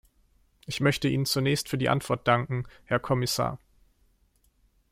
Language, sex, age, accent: German, male, 19-29, Deutschland Deutsch